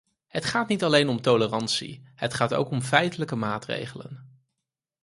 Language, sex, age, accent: Dutch, male, 30-39, Nederlands Nederlands